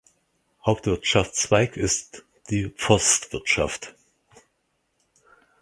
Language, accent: German, Deutschland Deutsch